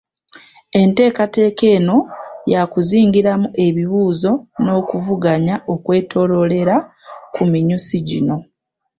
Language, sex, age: Ganda, female, 19-29